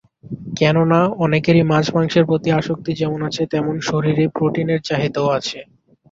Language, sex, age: Bengali, male, under 19